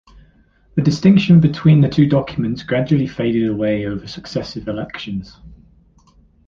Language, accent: English, England English